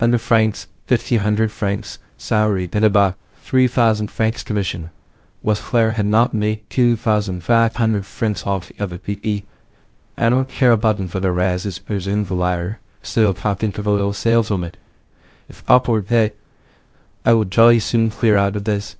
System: TTS, VITS